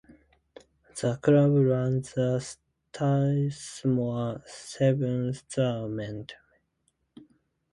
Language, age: English, 19-29